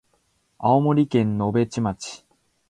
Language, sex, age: Japanese, male, 19-29